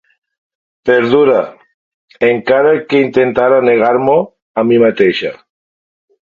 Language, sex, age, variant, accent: Catalan, male, 40-49, Valencià meridional, valencià